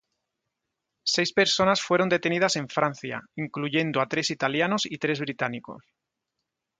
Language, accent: Spanish, España: Sur peninsular (Andalucia, Extremadura, Murcia)